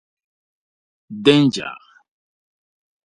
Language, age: English, 40-49